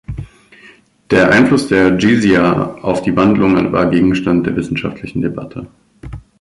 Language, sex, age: German, male, 19-29